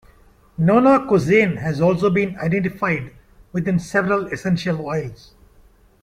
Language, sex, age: English, male, 50-59